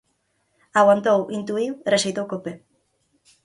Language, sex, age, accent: Galician, female, 19-29, Normativo (estándar)